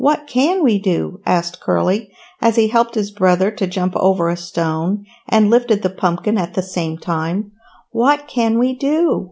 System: none